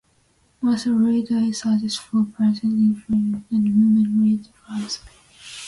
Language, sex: English, female